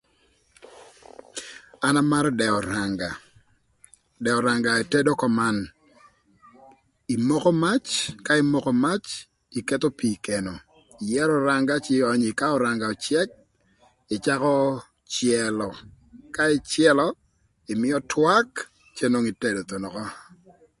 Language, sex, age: Thur, male, 30-39